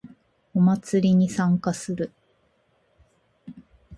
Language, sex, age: Japanese, female, 40-49